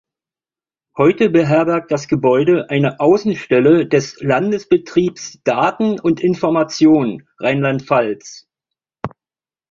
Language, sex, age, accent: German, male, 50-59, Deutschland Deutsch